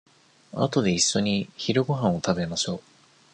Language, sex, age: Japanese, male, under 19